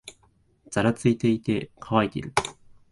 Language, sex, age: Japanese, male, 19-29